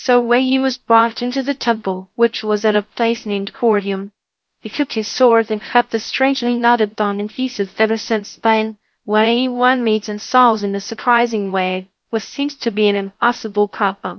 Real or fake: fake